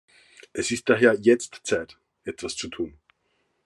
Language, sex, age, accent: German, male, 30-39, Österreichisches Deutsch